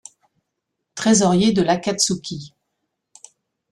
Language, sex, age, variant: French, female, 50-59, Français de métropole